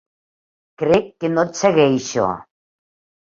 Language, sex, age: Catalan, female, 60-69